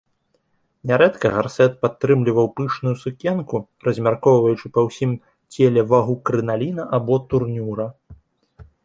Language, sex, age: Belarusian, male, 19-29